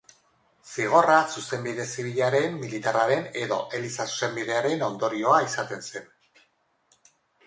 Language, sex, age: Basque, female, 50-59